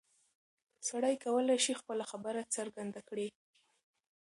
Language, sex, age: Pashto, female, under 19